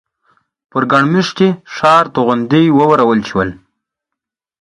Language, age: Pashto, 19-29